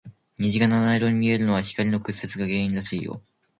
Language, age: Japanese, under 19